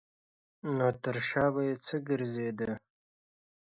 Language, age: Pashto, 19-29